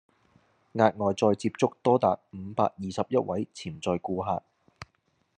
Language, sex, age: Cantonese, male, 19-29